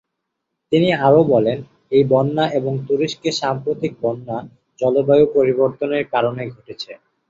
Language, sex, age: Bengali, male, 19-29